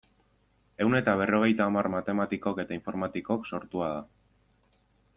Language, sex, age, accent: Basque, male, 19-29, Erdialdekoa edo Nafarra (Gipuzkoa, Nafarroa)